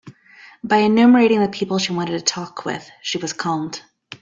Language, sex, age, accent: English, female, 30-39, United States English